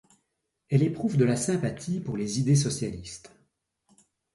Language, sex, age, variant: French, male, 60-69, Français de métropole